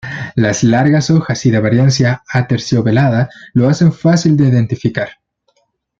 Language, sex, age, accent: Spanish, male, 19-29, Chileno: Chile, Cuyo